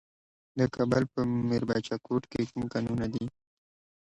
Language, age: Pashto, 19-29